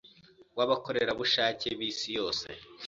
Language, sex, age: Kinyarwanda, male, 19-29